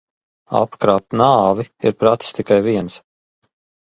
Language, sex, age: Latvian, male, 40-49